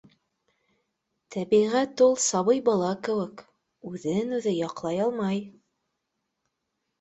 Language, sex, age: Bashkir, female, 30-39